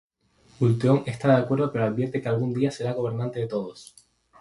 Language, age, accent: Spanish, 19-29, España: Islas Canarias